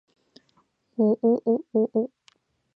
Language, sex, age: Japanese, female, 19-29